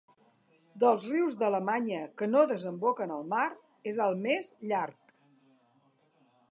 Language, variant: Catalan, Central